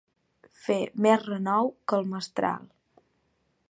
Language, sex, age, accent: Catalan, female, 19-29, balear; valencià; menorquí